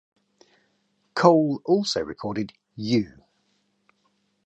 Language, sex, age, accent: English, male, 40-49, England English